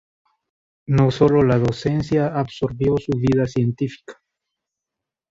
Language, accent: Spanish, América central